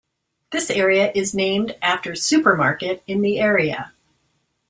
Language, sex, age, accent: English, female, 50-59, United States English